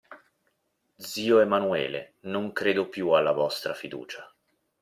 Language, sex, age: Italian, male, 30-39